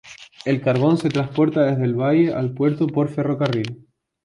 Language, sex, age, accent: Spanish, male, 19-29, España: Sur peninsular (Andalucia, Extremadura, Murcia)